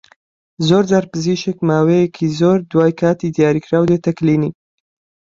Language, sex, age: Central Kurdish, male, 19-29